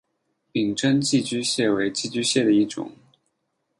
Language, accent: Chinese, 出生地：江西省